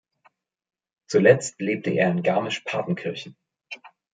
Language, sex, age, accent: German, male, 40-49, Deutschland Deutsch